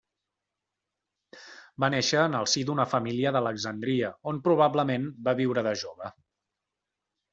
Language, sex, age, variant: Catalan, male, 30-39, Central